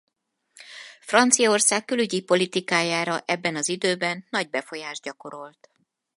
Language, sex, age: Hungarian, female, 50-59